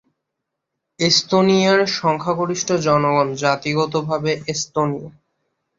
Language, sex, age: Bengali, male, 19-29